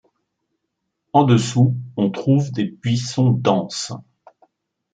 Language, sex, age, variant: French, male, 60-69, Français de métropole